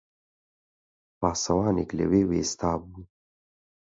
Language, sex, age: Central Kurdish, male, 30-39